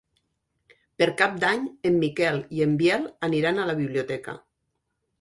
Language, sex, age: Catalan, female, 60-69